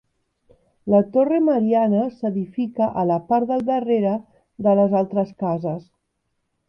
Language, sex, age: Catalan, female, 50-59